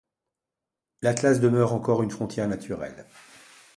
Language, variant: French, Français de métropole